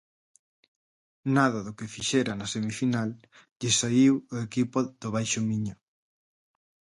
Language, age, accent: Galician, 30-39, Normativo (estándar)